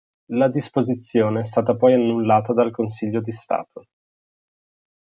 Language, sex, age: Italian, male, 19-29